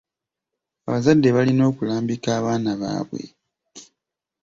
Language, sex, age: Ganda, male, 19-29